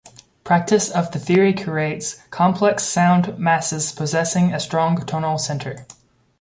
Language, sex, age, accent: English, male, 19-29, United States English